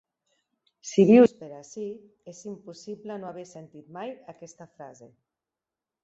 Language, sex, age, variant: Catalan, female, 40-49, Central